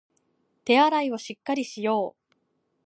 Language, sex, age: Japanese, female, 19-29